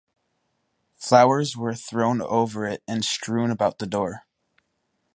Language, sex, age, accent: English, male, under 19, United States English